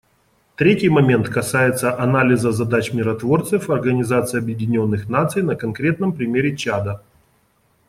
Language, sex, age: Russian, male, 40-49